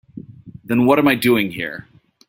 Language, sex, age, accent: English, male, 30-39, United States English